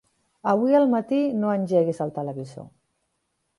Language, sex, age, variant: Catalan, female, 40-49, Central